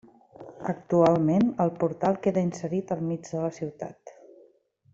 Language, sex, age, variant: Catalan, female, 19-29, Central